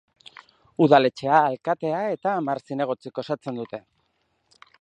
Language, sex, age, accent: Basque, male, 30-39, Mendebalekoa (Araba, Bizkaia, Gipuzkoako mendebaleko herri batzuk)